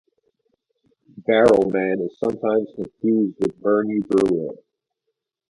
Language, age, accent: English, 40-49, United States English